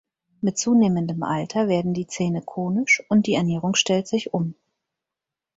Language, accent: German, Deutschland Deutsch